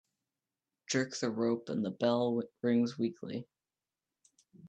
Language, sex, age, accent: English, male, under 19, United States English